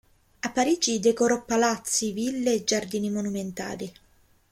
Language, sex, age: Italian, female, 19-29